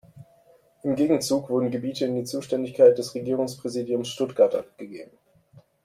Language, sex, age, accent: German, male, 19-29, Deutschland Deutsch